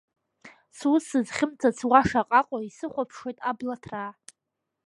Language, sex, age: Abkhazian, female, under 19